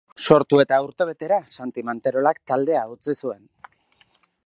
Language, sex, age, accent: Basque, male, 30-39, Mendebalekoa (Araba, Bizkaia, Gipuzkoako mendebaleko herri batzuk)